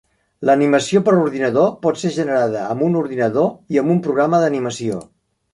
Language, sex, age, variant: Catalan, male, 60-69, Central